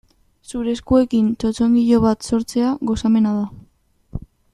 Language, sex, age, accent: Basque, female, under 19, Mendebalekoa (Araba, Bizkaia, Gipuzkoako mendebaleko herri batzuk)